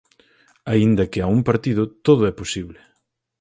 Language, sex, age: Galician, male, 30-39